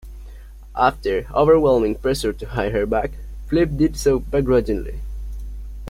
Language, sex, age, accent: English, male, under 19, United States English